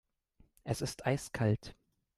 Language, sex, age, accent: German, male, under 19, Deutschland Deutsch